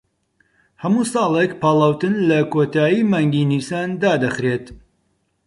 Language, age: Central Kurdish, 30-39